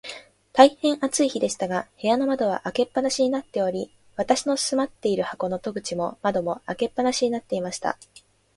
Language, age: Japanese, 19-29